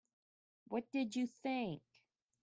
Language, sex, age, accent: English, female, 19-29, United States English